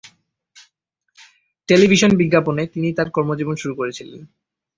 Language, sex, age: Bengali, male, 19-29